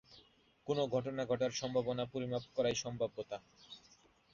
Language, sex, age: Bengali, male, 19-29